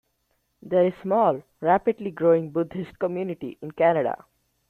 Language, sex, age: English, male, 19-29